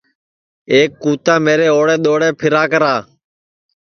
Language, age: Sansi, 19-29